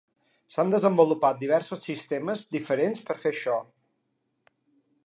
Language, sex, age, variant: Catalan, male, 40-49, Balear